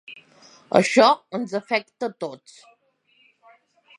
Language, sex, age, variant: Catalan, female, 30-39, Balear